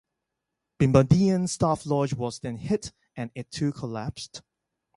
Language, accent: English, Hong Kong English